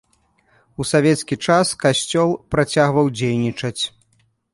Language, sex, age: Belarusian, male, 30-39